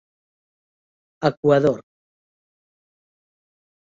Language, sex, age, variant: Catalan, female, 60-69, Central